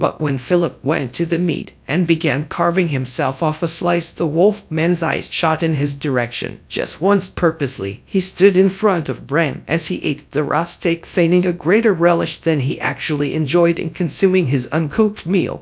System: TTS, GradTTS